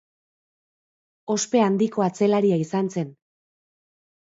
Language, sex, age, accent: Basque, female, 40-49, Erdialdekoa edo Nafarra (Gipuzkoa, Nafarroa)